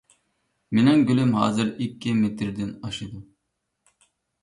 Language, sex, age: Uyghur, female, 19-29